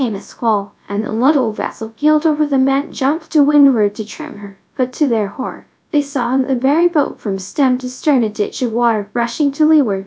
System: TTS, GradTTS